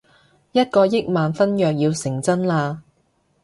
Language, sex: Cantonese, female